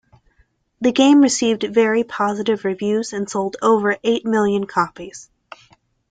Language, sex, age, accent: English, female, 19-29, United States English